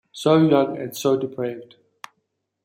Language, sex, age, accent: English, female, 40-49, Southern African (South Africa, Zimbabwe, Namibia)